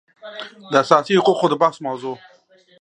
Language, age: Pashto, 40-49